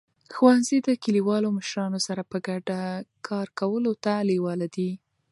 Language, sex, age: Pashto, female, 19-29